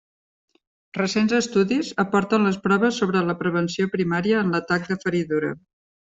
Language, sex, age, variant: Catalan, female, 50-59, Central